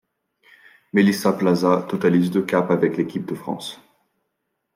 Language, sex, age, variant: French, male, 19-29, Français de métropole